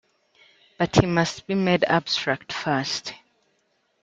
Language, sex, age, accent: English, female, 19-29, England English